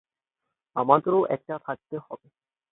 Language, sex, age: Bengali, male, 19-29